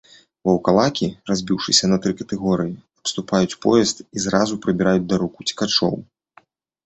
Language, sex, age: Belarusian, male, 30-39